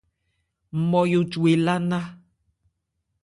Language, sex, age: Ebrié, female, 30-39